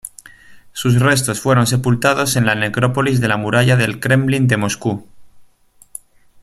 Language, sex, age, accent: Spanish, male, 30-39, España: Norte peninsular (Asturias, Castilla y León, Cantabria, País Vasco, Navarra, Aragón, La Rioja, Guadalajara, Cuenca)